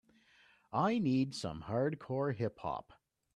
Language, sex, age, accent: English, male, 40-49, Canadian English